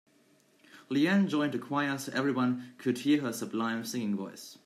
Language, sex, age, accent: English, male, 19-29, United States English